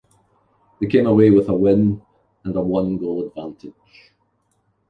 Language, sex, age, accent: English, male, 40-49, Scottish English